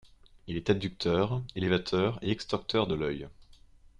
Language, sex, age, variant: French, male, 19-29, Français de métropole